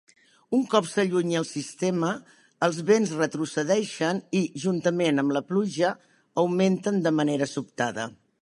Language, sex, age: Catalan, female, 60-69